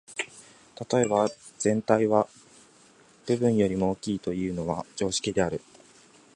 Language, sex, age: Japanese, male, 19-29